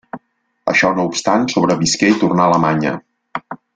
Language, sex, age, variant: Catalan, male, 40-49, Central